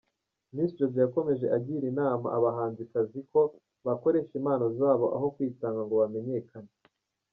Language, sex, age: Kinyarwanda, male, 19-29